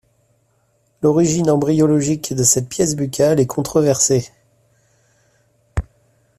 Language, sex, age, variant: French, male, 30-39, Français de métropole